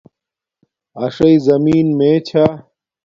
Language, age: Domaaki, 30-39